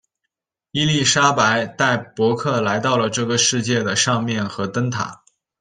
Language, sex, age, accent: Chinese, male, 19-29, 出生地：山西省